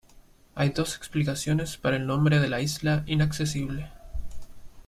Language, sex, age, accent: Spanish, male, 19-29, Chileno: Chile, Cuyo